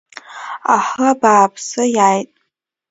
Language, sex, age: Abkhazian, female, under 19